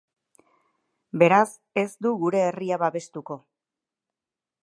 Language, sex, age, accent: Basque, female, 30-39, Erdialdekoa edo Nafarra (Gipuzkoa, Nafarroa)